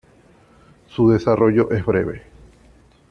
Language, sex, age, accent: Spanish, male, 30-39, Caribe: Cuba, Venezuela, Puerto Rico, República Dominicana, Panamá, Colombia caribeña, México caribeño, Costa del golfo de México